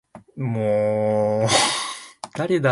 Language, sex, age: Japanese, male, 19-29